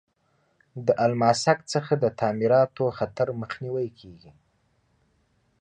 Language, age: Pashto, 19-29